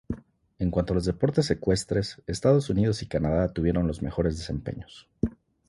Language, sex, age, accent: Spanish, male, 30-39, México